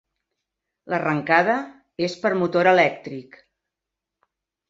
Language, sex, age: Catalan, female, 60-69